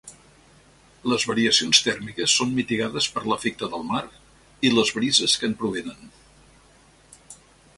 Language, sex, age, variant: Catalan, male, 70-79, Central